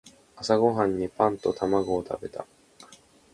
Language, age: Japanese, under 19